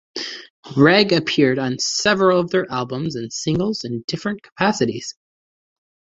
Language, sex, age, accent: English, male, 30-39, United States English